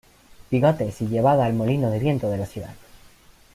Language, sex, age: Spanish, male, under 19